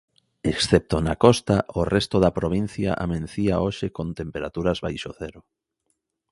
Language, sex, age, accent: Galician, male, 19-29, Normativo (estándar)